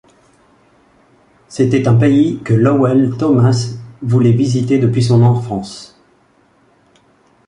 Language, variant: French, Français de métropole